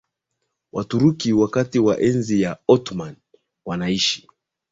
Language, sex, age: Swahili, male, 30-39